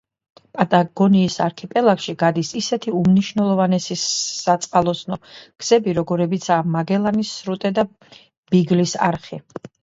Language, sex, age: Georgian, female, 40-49